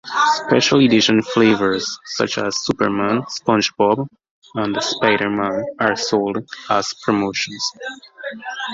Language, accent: English, West Indies and Bermuda (Bahamas, Bermuda, Jamaica, Trinidad)